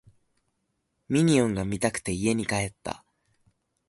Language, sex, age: Japanese, male, under 19